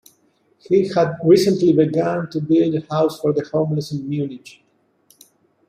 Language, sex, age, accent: English, male, 60-69, United States English